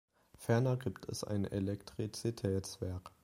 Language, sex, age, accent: German, male, 19-29, Deutschland Deutsch